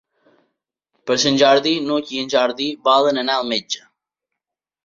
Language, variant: Catalan, Balear